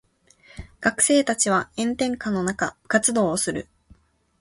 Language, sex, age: Japanese, female, 19-29